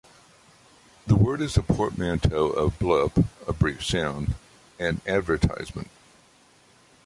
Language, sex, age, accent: English, male, 60-69, United States English